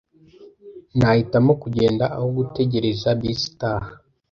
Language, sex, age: Kinyarwanda, male, under 19